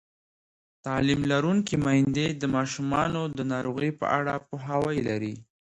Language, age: Pashto, 19-29